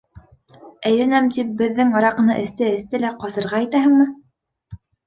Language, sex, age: Bashkir, female, 19-29